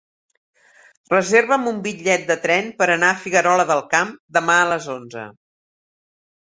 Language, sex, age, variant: Catalan, female, 60-69, Central